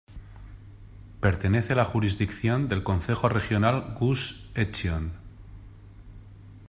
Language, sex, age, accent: Spanish, male, 50-59, España: Norte peninsular (Asturias, Castilla y León, Cantabria, País Vasco, Navarra, Aragón, La Rioja, Guadalajara, Cuenca)